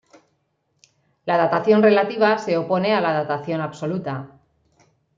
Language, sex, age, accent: Spanish, female, 40-49, España: Norte peninsular (Asturias, Castilla y León, Cantabria, País Vasco, Navarra, Aragón, La Rioja, Guadalajara, Cuenca)